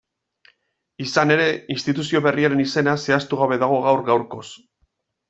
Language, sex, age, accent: Basque, male, 40-49, Mendebalekoa (Araba, Bizkaia, Gipuzkoako mendebaleko herri batzuk)